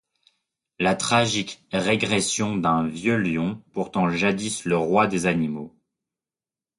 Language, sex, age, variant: French, male, 19-29, Français de métropole